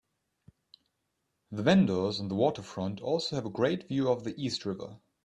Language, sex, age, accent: English, male, 19-29, England English